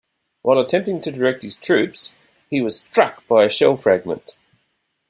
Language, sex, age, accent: English, male, 40-49, Australian English